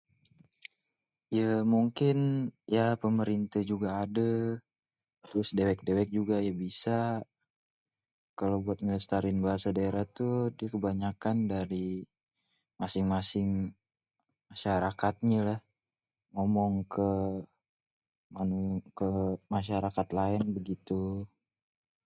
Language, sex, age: Betawi, male, 19-29